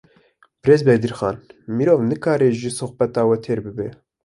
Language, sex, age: Kurdish, male, 19-29